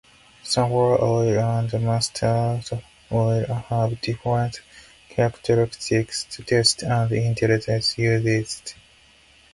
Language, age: English, 19-29